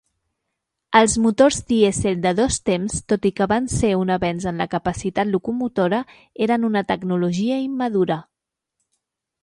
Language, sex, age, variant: Catalan, female, 30-39, Central